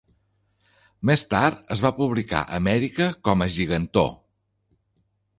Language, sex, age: Catalan, male, 40-49